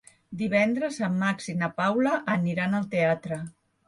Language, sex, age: Catalan, female, 60-69